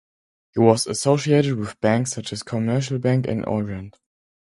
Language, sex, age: English, male, under 19